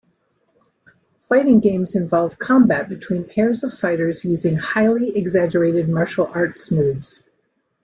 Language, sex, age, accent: English, female, 60-69, United States English